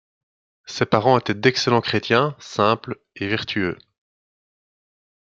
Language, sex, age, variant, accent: French, male, 30-39, Français d'Europe, Français de Belgique